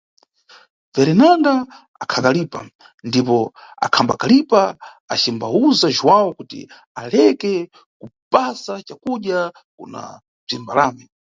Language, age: Nyungwe, 30-39